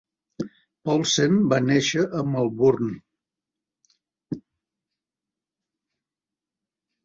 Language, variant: Catalan, Central